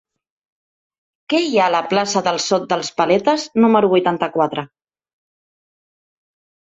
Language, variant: Catalan, Central